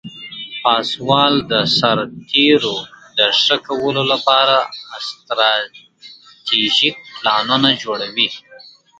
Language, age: Pashto, 19-29